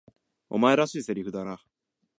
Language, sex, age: Japanese, male, 19-29